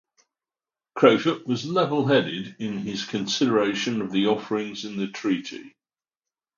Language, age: English, 60-69